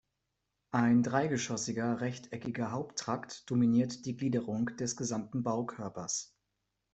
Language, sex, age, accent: German, male, 19-29, Deutschland Deutsch